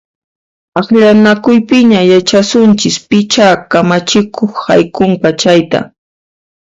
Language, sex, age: Puno Quechua, female, 19-29